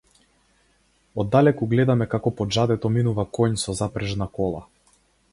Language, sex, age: Macedonian, male, 19-29